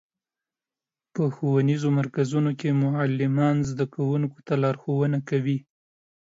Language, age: Pashto, 19-29